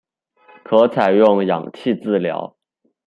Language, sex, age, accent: Chinese, male, 19-29, 出生地：四川省